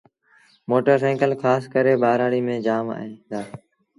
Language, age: Sindhi Bhil, 19-29